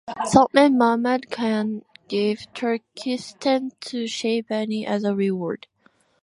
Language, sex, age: English, female, 19-29